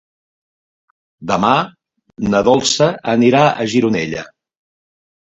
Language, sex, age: Catalan, male, 50-59